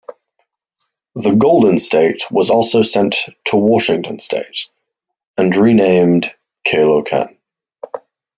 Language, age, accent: English, 19-29, Irish English